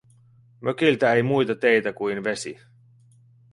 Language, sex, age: Finnish, male, 30-39